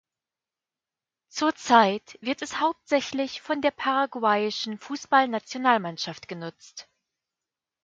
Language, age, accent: German, 19-29, Deutschland Deutsch